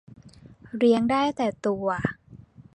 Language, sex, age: Thai, female, 19-29